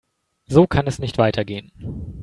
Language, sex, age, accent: German, male, 19-29, Deutschland Deutsch